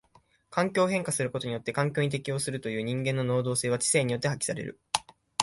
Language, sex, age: Japanese, male, 19-29